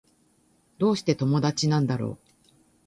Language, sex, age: Japanese, female, 50-59